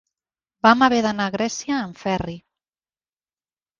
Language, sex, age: Catalan, female, 40-49